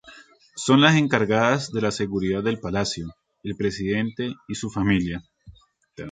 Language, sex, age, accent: Spanish, male, 30-39, Andino-Pacífico: Colombia, Perú, Ecuador, oeste de Bolivia y Venezuela andina